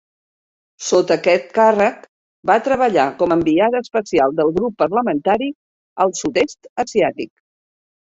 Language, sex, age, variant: Catalan, female, 60-69, Central